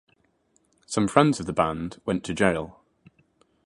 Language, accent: English, England English